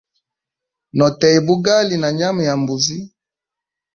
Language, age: Hemba, 19-29